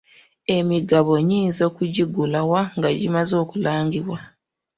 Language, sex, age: Ganda, female, 30-39